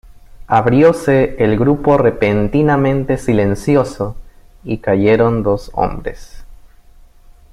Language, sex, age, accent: Spanish, male, 19-29, Andino-Pacífico: Colombia, Perú, Ecuador, oeste de Bolivia y Venezuela andina